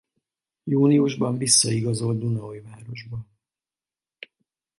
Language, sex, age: Hungarian, male, 50-59